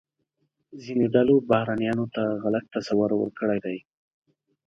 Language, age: Pashto, 19-29